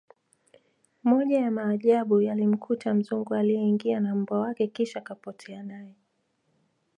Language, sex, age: Swahili, female, 19-29